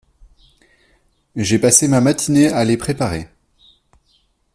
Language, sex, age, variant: French, male, 30-39, Français de métropole